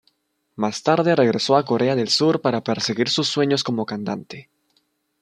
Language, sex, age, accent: Spanish, male, 19-29, Andino-Pacífico: Colombia, Perú, Ecuador, oeste de Bolivia y Venezuela andina